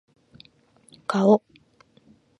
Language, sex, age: Japanese, female, 19-29